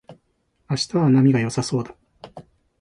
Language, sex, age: Japanese, male, 40-49